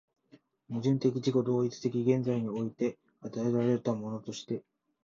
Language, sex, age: Japanese, male, 19-29